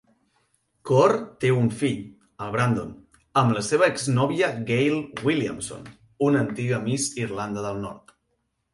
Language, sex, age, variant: Catalan, male, 19-29, Central